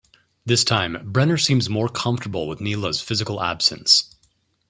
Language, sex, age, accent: English, male, 19-29, United States English